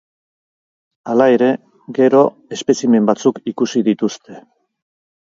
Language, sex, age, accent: Basque, male, 50-59, Erdialdekoa edo Nafarra (Gipuzkoa, Nafarroa)